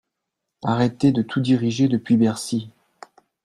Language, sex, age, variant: French, male, 40-49, Français de métropole